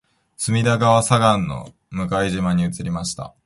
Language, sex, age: Japanese, male, 19-29